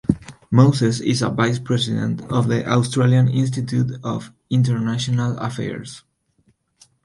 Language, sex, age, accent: English, male, 19-29, United States English